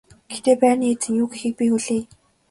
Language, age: Mongolian, 19-29